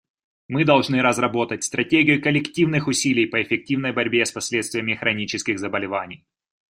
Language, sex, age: Russian, male, 30-39